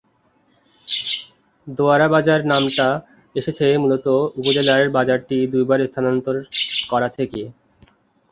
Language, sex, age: Bengali, male, under 19